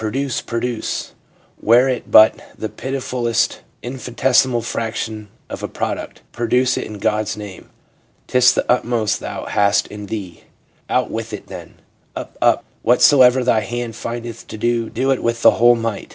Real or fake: real